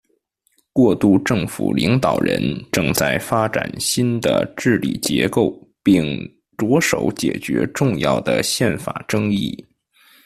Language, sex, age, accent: Chinese, male, 19-29, 出生地：北京市